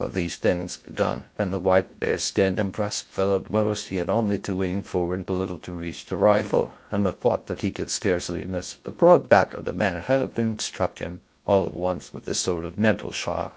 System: TTS, GlowTTS